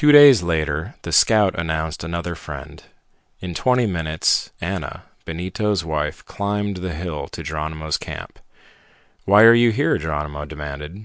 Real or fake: real